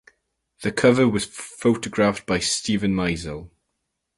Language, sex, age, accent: English, male, under 19, England English